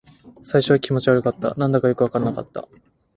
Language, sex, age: Japanese, male, 19-29